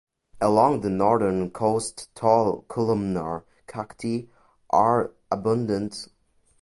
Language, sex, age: English, male, under 19